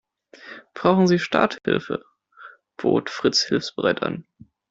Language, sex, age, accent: German, male, 19-29, Deutschland Deutsch